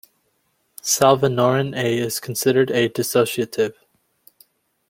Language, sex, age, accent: English, male, 19-29, United States English